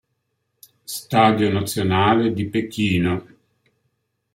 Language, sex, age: Italian, male, 60-69